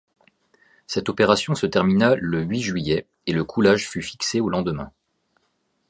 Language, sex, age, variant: French, male, 30-39, Français de métropole